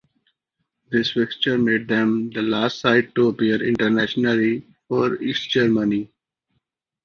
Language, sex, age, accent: English, male, 19-29, India and South Asia (India, Pakistan, Sri Lanka)